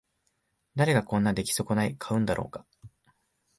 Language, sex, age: Japanese, male, 19-29